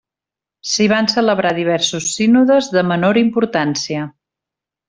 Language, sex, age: Catalan, female, 50-59